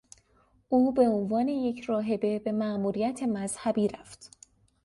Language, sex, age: Persian, female, 19-29